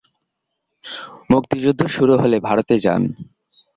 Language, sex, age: Bengali, male, under 19